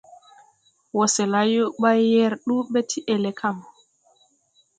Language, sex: Tupuri, female